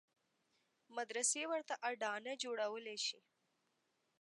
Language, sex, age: Pashto, female, 19-29